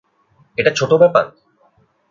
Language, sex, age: Bengali, male, 19-29